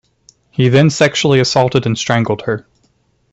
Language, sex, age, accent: English, male, 19-29, United States English